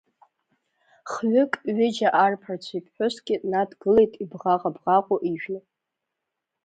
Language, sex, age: Abkhazian, female, under 19